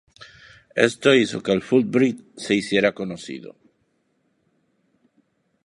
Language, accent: Spanish, Caribe: Cuba, Venezuela, Puerto Rico, República Dominicana, Panamá, Colombia caribeña, México caribeño, Costa del golfo de México